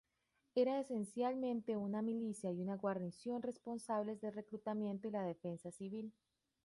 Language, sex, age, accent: Spanish, female, 30-39, Andino-Pacífico: Colombia, Perú, Ecuador, oeste de Bolivia y Venezuela andina